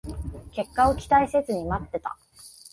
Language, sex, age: Japanese, female, 19-29